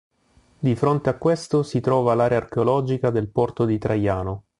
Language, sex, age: Italian, male, 40-49